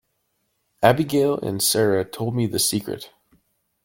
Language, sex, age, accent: English, male, 30-39, Canadian English